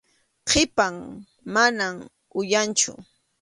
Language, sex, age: Arequipa-La Unión Quechua, female, 30-39